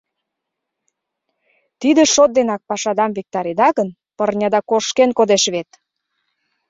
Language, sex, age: Mari, female, 19-29